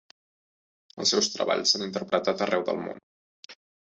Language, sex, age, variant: Catalan, male, 30-39, Central